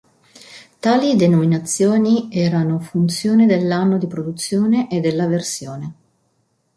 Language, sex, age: Italian, female, 40-49